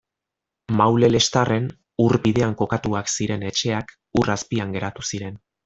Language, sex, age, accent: Basque, male, 30-39, Mendebalekoa (Araba, Bizkaia, Gipuzkoako mendebaleko herri batzuk)